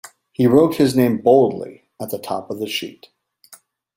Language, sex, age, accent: English, male, 50-59, United States English